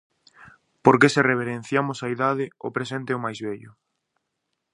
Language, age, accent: Galician, 19-29, Normativo (estándar)